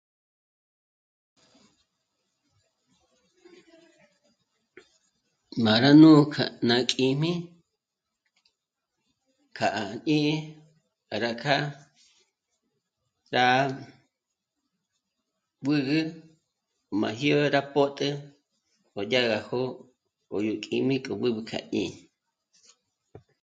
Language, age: Michoacán Mazahua, 19-29